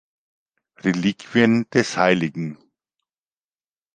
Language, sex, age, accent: German, male, 50-59, Deutschland Deutsch